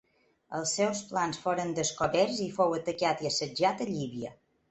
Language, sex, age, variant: Catalan, female, 40-49, Balear